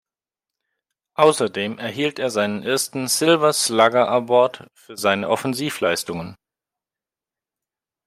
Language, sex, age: German, male, 30-39